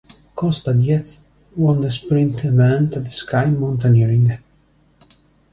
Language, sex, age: English, male, 30-39